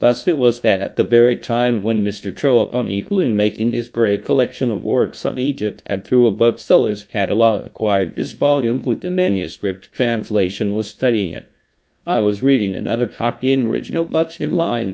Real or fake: fake